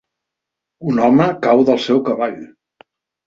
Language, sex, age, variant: Catalan, male, 60-69, Central